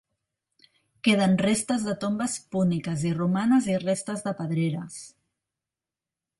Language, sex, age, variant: Catalan, female, 40-49, Central